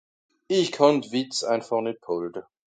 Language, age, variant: Swiss German, 40-49, Nordniederàlemmànisch (Rishoffe, Zàwere, Bùsswìller, Hawenau, Brüemt, Stroossbùri, Molse, Dàmbàch, Schlettstàtt, Pfàlzbùri usw.)